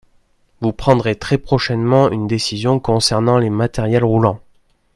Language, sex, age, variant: French, male, 19-29, Français de métropole